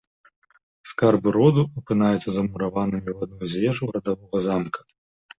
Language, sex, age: Belarusian, male, 30-39